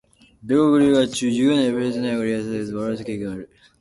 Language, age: Japanese, under 19